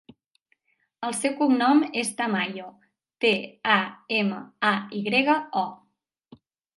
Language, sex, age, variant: Catalan, female, 19-29, Central